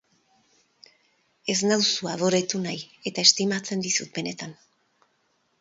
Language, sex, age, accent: Basque, female, 50-59, Erdialdekoa edo Nafarra (Gipuzkoa, Nafarroa)